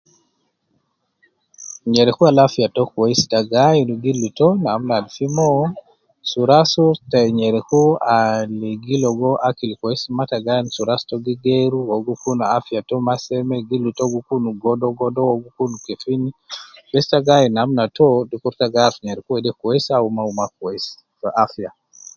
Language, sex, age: Nubi, male, 50-59